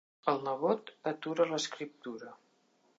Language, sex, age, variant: Catalan, female, 60-69, Central